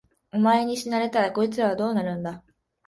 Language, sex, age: Japanese, female, 19-29